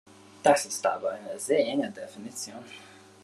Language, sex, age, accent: German, male, 19-29, Britisches Deutsch